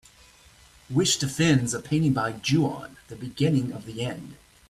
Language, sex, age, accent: English, male, 40-49, United States English